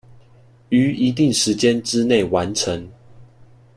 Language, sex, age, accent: Chinese, male, 19-29, 出生地：臺北市